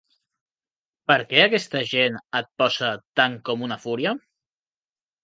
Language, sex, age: Catalan, male, 30-39